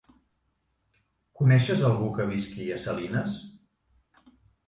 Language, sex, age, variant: Catalan, male, 40-49, Central